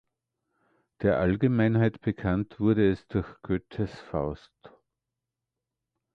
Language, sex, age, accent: German, male, 60-69, Österreichisches Deutsch